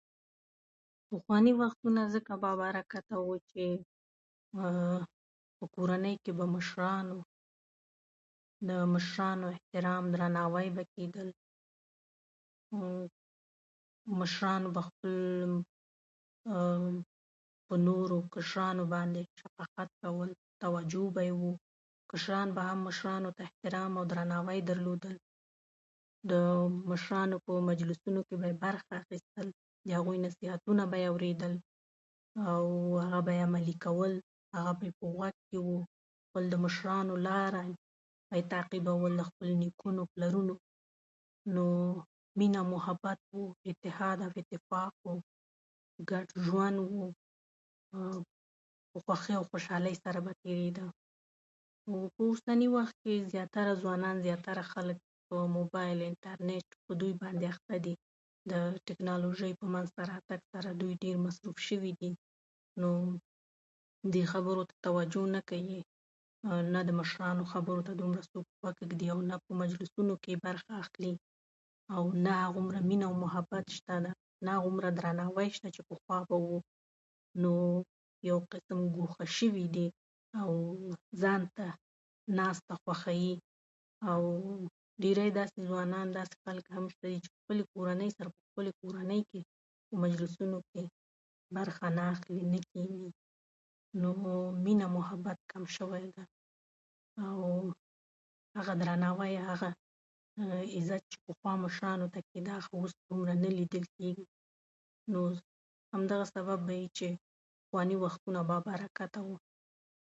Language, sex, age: Pashto, female, 30-39